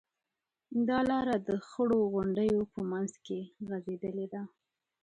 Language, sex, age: Pashto, female, 19-29